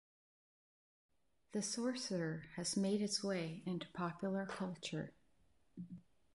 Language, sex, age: English, female, 30-39